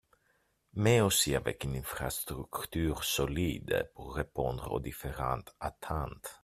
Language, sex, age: French, male, 30-39